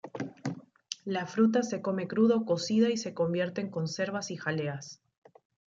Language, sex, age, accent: Spanish, female, 19-29, Andino-Pacífico: Colombia, Perú, Ecuador, oeste de Bolivia y Venezuela andina